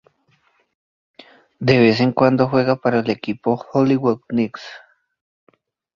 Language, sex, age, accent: Spanish, male, 19-29, Andino-Pacífico: Colombia, Perú, Ecuador, oeste de Bolivia y Venezuela andina